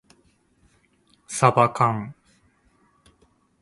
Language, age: Japanese, 30-39